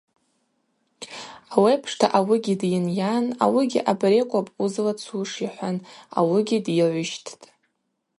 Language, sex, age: Abaza, female, 19-29